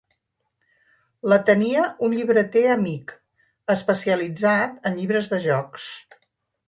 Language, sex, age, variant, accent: Catalan, female, 60-69, Central, central